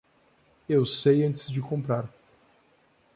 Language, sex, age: Portuguese, male, 19-29